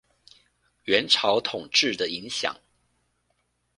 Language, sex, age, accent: Chinese, male, 30-39, 出生地：臺南市